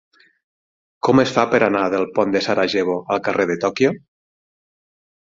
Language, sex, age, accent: Catalan, male, 40-49, central; nord-occidental